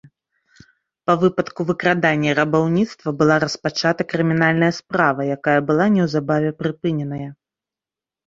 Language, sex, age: Belarusian, female, 30-39